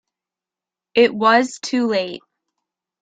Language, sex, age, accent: English, female, 19-29, United States English